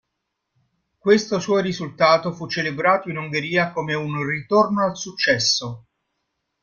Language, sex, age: Italian, male, 40-49